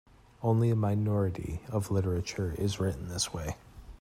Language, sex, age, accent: English, male, 30-39, United States English